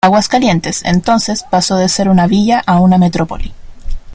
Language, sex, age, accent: Spanish, female, under 19, Chileno: Chile, Cuyo